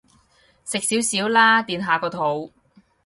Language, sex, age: Cantonese, female, 19-29